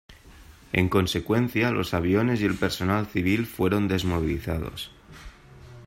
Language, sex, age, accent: Spanish, male, 19-29, España: Centro-Sur peninsular (Madrid, Toledo, Castilla-La Mancha)